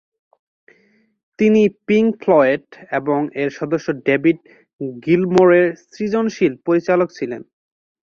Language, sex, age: Bengali, male, 19-29